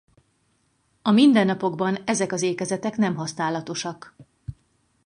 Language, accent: Hungarian, budapesti